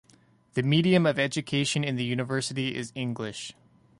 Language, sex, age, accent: English, male, 30-39, United States English